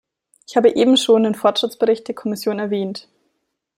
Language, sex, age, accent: German, female, 19-29, Deutschland Deutsch